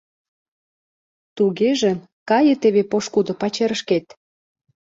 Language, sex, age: Mari, female, 19-29